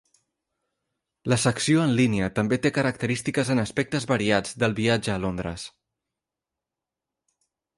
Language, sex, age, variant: Catalan, male, 19-29, Central